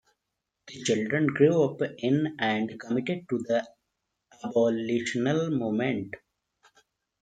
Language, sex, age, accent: English, male, 19-29, India and South Asia (India, Pakistan, Sri Lanka)